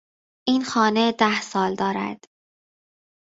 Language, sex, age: Persian, female, 19-29